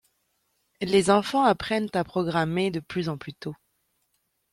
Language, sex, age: French, female, 30-39